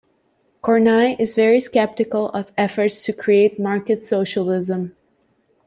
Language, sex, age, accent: English, female, 30-39, Canadian English